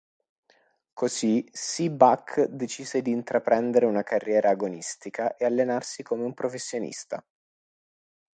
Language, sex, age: Italian, male, 19-29